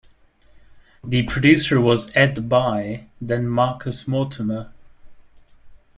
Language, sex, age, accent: English, male, 19-29, England English